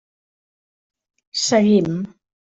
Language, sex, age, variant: Catalan, female, 50-59, Central